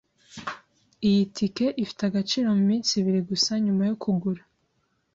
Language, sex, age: Kinyarwanda, female, 19-29